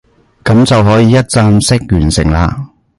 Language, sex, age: Cantonese, male, 30-39